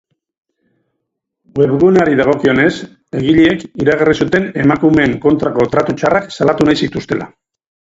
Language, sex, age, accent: Basque, male, 50-59, Mendebalekoa (Araba, Bizkaia, Gipuzkoako mendebaleko herri batzuk)